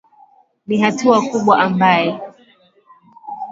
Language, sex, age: Swahili, female, 19-29